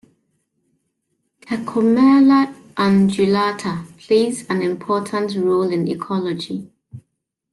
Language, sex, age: English, female, 30-39